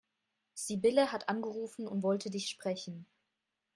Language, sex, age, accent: German, female, 19-29, Deutschland Deutsch